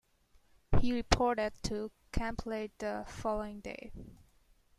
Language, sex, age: English, female, under 19